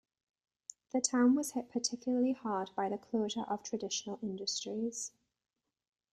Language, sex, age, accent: English, female, 30-39, England English